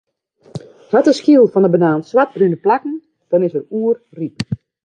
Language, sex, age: Western Frisian, female, 40-49